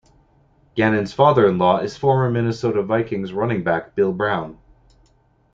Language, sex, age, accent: English, male, 40-49, Canadian English